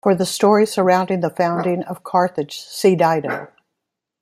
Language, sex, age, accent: English, female, 50-59, United States English